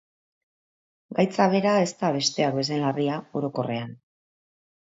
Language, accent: Basque, Mendebalekoa (Araba, Bizkaia, Gipuzkoako mendebaleko herri batzuk)